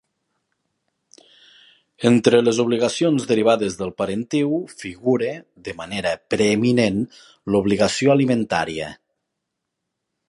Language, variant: Catalan, Nord-Occidental